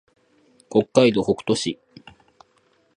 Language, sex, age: Japanese, male, 30-39